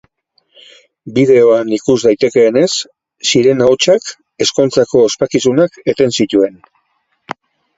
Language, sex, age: Basque, male, 60-69